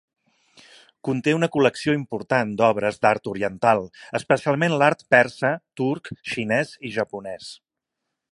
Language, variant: Catalan, Central